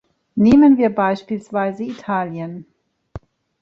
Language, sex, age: German, female, 40-49